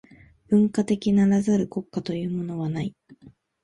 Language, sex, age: Japanese, female, 19-29